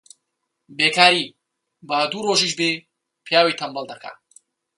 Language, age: Central Kurdish, 19-29